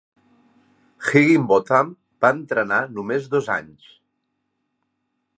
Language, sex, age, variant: Catalan, male, 40-49, Central